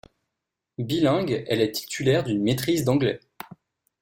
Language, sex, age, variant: French, male, 19-29, Français de métropole